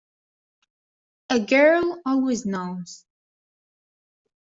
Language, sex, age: English, female, 19-29